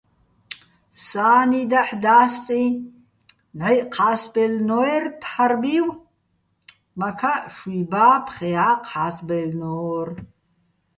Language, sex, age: Bats, female, 70-79